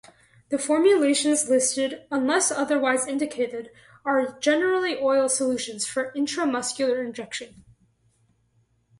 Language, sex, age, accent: English, female, under 19, United States English